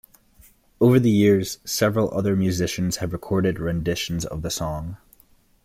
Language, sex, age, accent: English, male, 19-29, United States English